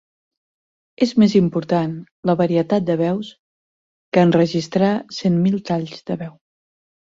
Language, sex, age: Catalan, female, 50-59